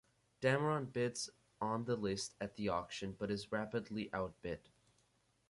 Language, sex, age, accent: English, male, under 19, United States English